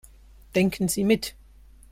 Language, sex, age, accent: German, male, 19-29, Deutschland Deutsch